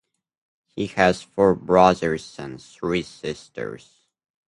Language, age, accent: English, under 19, United States English